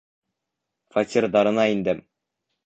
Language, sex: Bashkir, male